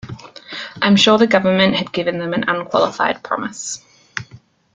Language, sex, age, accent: English, female, 30-39, Australian English